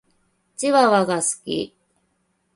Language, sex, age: Japanese, female, 30-39